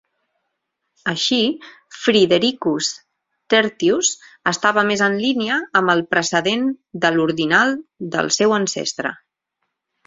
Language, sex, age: Catalan, female, 40-49